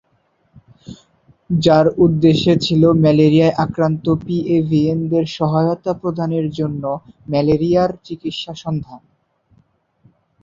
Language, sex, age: Bengali, male, 19-29